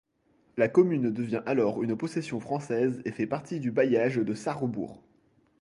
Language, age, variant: French, 19-29, Français de métropole